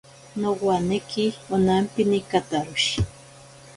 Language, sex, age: Ashéninka Perené, female, 40-49